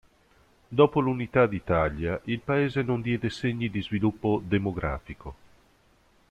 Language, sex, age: Italian, male, 50-59